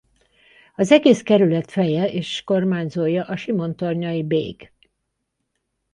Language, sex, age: Hungarian, female, 70-79